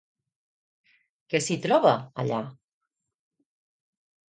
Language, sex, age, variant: Catalan, female, 50-59, Central